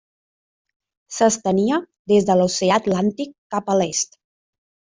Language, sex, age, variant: Catalan, female, 30-39, Central